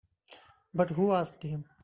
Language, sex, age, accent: English, male, 19-29, India and South Asia (India, Pakistan, Sri Lanka)